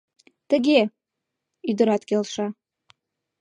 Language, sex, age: Mari, female, under 19